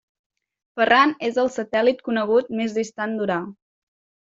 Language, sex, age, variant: Catalan, female, 50-59, Central